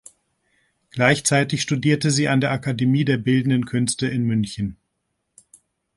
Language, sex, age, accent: German, male, 50-59, Deutschland Deutsch